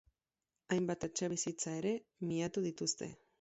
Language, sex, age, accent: Basque, female, 19-29, Erdialdekoa edo Nafarra (Gipuzkoa, Nafarroa)